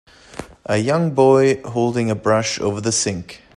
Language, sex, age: English, male, 30-39